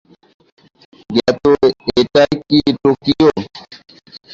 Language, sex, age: Bengali, male, 19-29